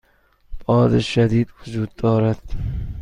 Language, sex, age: Persian, male, 30-39